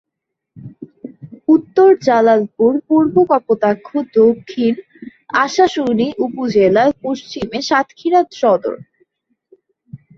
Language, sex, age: Bengali, female, under 19